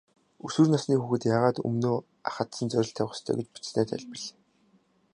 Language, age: Mongolian, 19-29